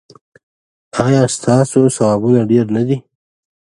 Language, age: Pashto, 19-29